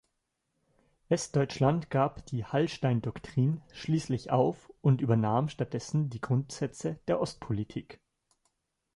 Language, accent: German, Deutschland Deutsch